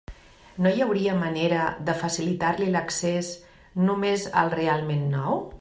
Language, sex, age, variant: Catalan, female, 50-59, Central